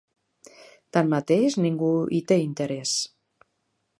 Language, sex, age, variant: Catalan, female, 40-49, Central